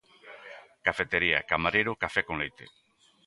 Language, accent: Galician, Normativo (estándar)